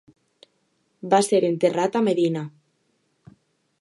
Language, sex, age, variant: Catalan, female, under 19, Alacantí